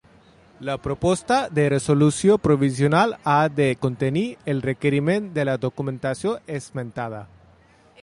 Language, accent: Catalan, aprenent (recent, des d'altres llengües)